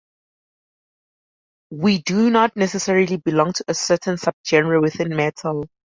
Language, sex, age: English, female, 19-29